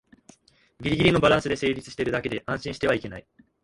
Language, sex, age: Japanese, male, 19-29